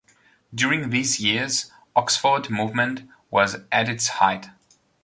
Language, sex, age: English, male, 19-29